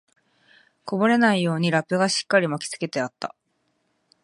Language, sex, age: Japanese, female, 19-29